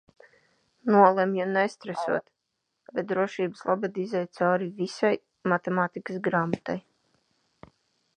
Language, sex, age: Latvian, female, 30-39